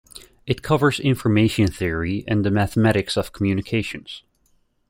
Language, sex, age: English, male, 30-39